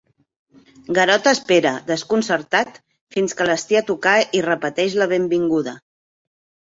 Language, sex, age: Catalan, female, 50-59